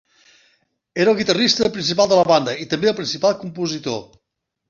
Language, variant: Catalan, Septentrional